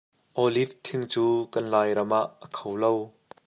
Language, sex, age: Hakha Chin, male, 30-39